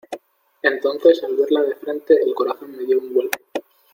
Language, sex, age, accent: Spanish, male, 19-29, España: Norte peninsular (Asturias, Castilla y León, Cantabria, País Vasco, Navarra, Aragón, La Rioja, Guadalajara, Cuenca)